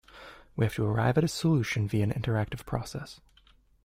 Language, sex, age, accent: English, male, 19-29, Canadian English